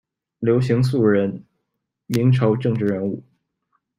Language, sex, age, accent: Chinese, male, 19-29, 出生地：吉林省